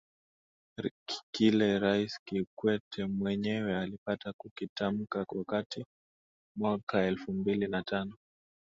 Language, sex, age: Swahili, male, 19-29